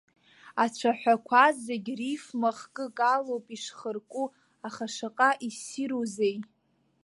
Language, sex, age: Abkhazian, female, under 19